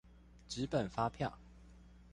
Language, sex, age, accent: Chinese, male, 19-29, 出生地：彰化縣